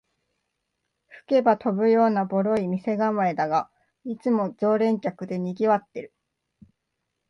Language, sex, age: Japanese, female, 19-29